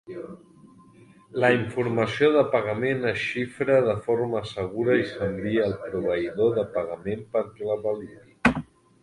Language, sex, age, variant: Catalan, male, 30-39, Central